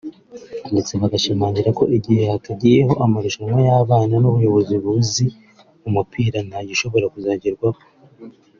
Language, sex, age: Kinyarwanda, male, 19-29